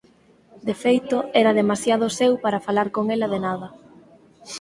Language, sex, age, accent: Galician, female, 19-29, Normativo (estándar)